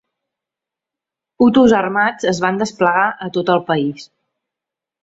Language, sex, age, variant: Catalan, female, 40-49, Central